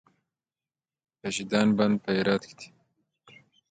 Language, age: Pashto, 19-29